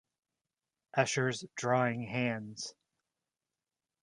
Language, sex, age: English, male, 30-39